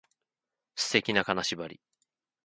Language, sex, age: Japanese, male, 19-29